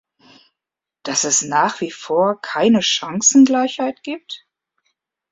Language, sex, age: German, female, 50-59